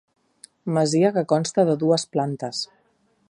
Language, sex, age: Catalan, female, 50-59